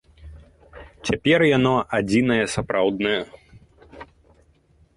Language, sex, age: Belarusian, male, 19-29